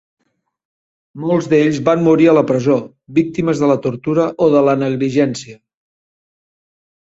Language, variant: Catalan, Central